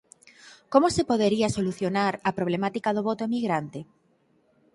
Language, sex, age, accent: Galician, female, 19-29, Oriental (común en zona oriental); Normativo (estándar)